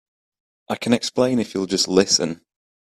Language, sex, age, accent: English, male, 19-29, England English